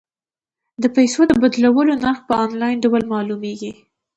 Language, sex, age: Pashto, female, under 19